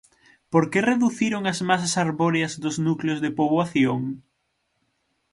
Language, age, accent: Galician, 19-29, Normativo (estándar)